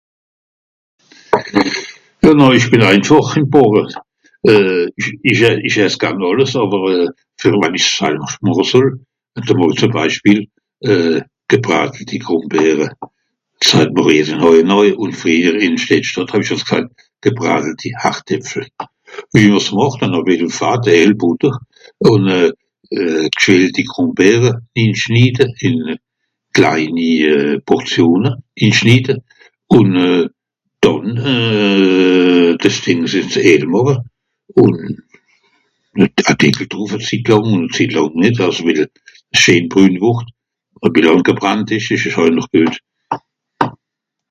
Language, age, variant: Swiss German, 70-79, Nordniederàlemmànisch (Rishoffe, Zàwere, Bùsswìller, Hawenau, Brüemt, Stroossbùri, Molse, Dàmbàch, Schlettstàtt, Pfàlzbùri usw.)